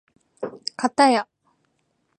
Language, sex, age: Japanese, female, 19-29